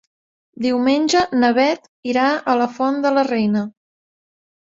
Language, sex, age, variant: Catalan, female, 19-29, Central